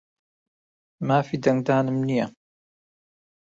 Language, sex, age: Central Kurdish, male, 30-39